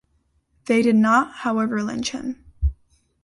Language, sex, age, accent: English, female, under 19, United States English